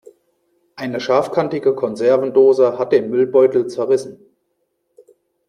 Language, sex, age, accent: German, male, 30-39, Deutschland Deutsch